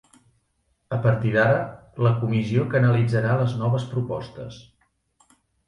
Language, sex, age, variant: Catalan, male, 40-49, Central